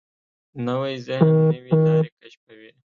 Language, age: Pashto, 19-29